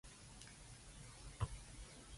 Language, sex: Cantonese, female